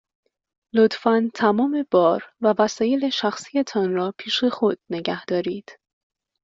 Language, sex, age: Persian, female, 19-29